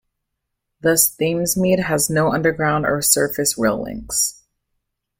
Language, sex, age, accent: English, female, 19-29, United States English